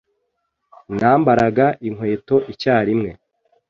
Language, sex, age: Kinyarwanda, male, 30-39